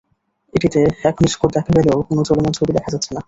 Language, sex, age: Bengali, male, 19-29